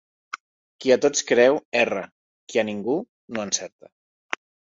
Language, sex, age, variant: Catalan, male, 30-39, Central